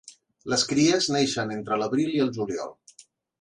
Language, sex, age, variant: Catalan, male, 30-39, Central